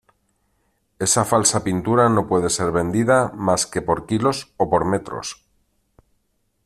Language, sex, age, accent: Spanish, male, 40-49, España: Centro-Sur peninsular (Madrid, Toledo, Castilla-La Mancha)